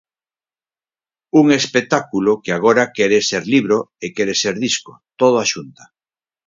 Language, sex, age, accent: Galician, male, 50-59, Normativo (estándar)